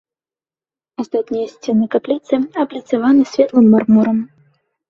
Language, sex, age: Belarusian, female, 19-29